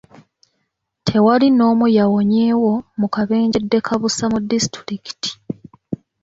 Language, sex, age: Ganda, female, 19-29